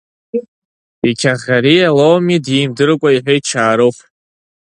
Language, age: Abkhazian, under 19